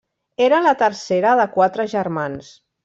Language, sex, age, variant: Catalan, female, 40-49, Central